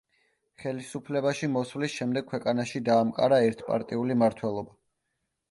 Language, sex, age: Georgian, male, 19-29